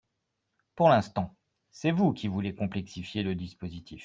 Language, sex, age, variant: French, male, 40-49, Français de métropole